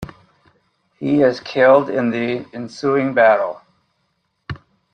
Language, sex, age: English, male, 40-49